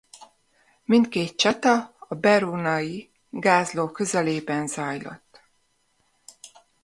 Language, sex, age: Hungarian, female, 40-49